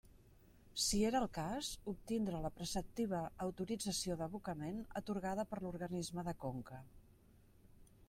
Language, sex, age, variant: Catalan, female, 50-59, Central